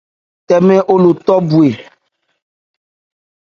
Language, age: Ebrié, 19-29